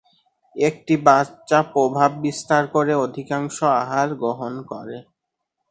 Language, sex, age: Bengali, male, 19-29